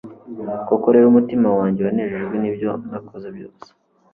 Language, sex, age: Kinyarwanda, male, 19-29